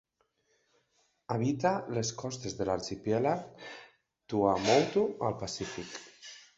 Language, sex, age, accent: Catalan, male, 19-29, valencià